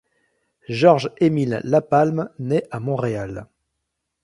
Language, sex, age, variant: French, male, 40-49, Français de métropole